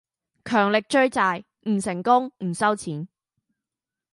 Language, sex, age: Cantonese, female, 19-29